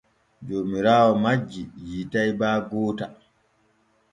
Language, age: Borgu Fulfulde, 30-39